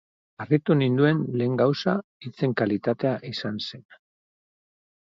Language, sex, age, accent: Basque, male, 50-59, Mendebalekoa (Araba, Bizkaia, Gipuzkoako mendebaleko herri batzuk)